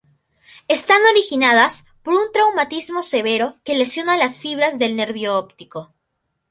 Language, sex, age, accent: Spanish, female, under 19, Andino-Pacífico: Colombia, Perú, Ecuador, oeste de Bolivia y Venezuela andina